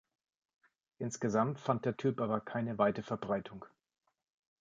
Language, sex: German, male